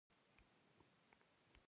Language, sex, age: Pashto, female, 30-39